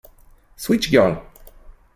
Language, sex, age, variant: French, male, 30-39, Français de métropole